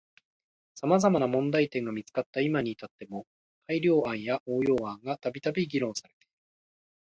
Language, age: Japanese, 30-39